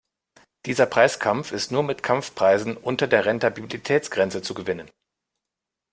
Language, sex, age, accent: German, male, 30-39, Deutschland Deutsch